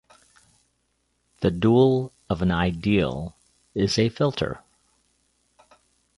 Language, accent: English, United States English